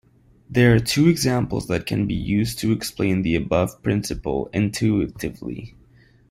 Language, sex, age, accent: English, male, 19-29, United States English